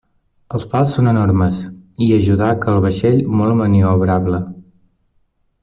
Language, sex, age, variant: Catalan, male, 19-29, Nord-Occidental